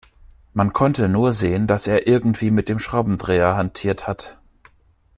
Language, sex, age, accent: German, male, 19-29, Deutschland Deutsch